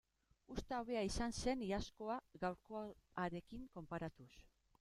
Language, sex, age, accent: Basque, female, 40-49, Mendebalekoa (Araba, Bizkaia, Gipuzkoako mendebaleko herri batzuk)